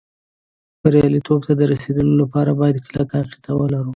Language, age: Pashto, 30-39